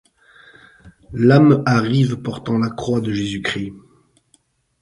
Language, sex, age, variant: French, male, 50-59, Français de métropole